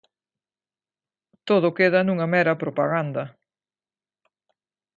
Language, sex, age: Galician, female, 60-69